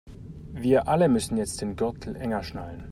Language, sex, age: German, male, 40-49